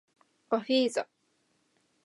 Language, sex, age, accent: Japanese, female, 19-29, 標準語